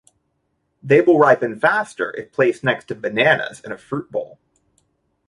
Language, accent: English, United States English